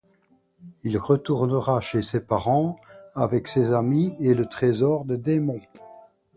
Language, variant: French, Français de métropole